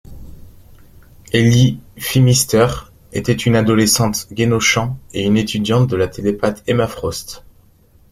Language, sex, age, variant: French, male, 19-29, Français de métropole